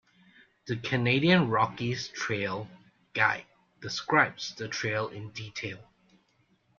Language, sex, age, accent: English, male, 40-49, Malaysian English